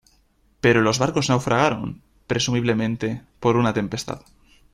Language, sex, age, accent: Spanish, male, under 19, España: Norte peninsular (Asturias, Castilla y León, Cantabria, País Vasco, Navarra, Aragón, La Rioja, Guadalajara, Cuenca)